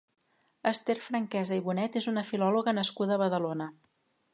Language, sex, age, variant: Catalan, female, 50-59, Central